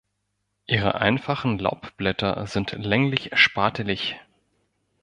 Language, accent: German, Deutschland Deutsch